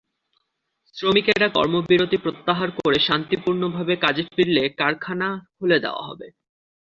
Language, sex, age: Bengali, male, under 19